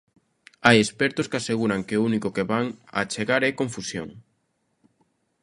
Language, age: Galician, 19-29